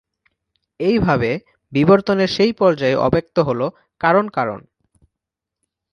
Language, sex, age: Bengali, male, 19-29